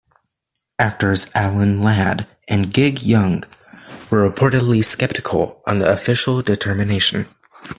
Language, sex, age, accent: English, male, under 19, United States English